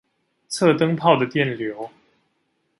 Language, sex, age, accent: Chinese, male, 19-29, 出生地：臺北市